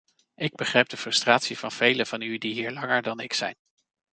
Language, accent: Dutch, Nederlands Nederlands